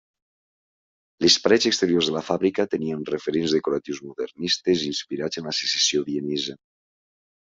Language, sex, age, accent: Catalan, male, 40-49, valencià